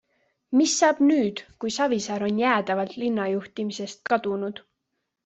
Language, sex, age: Estonian, female, 19-29